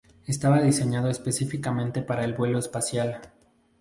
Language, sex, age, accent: Spanish, male, 19-29, México